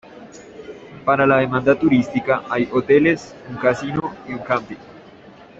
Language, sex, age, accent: Spanish, male, 19-29, Caribe: Cuba, Venezuela, Puerto Rico, República Dominicana, Panamá, Colombia caribeña, México caribeño, Costa del golfo de México